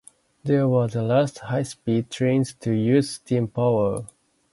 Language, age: English, 19-29